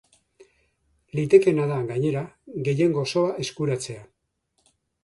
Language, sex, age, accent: Basque, male, 50-59, Mendebalekoa (Araba, Bizkaia, Gipuzkoako mendebaleko herri batzuk)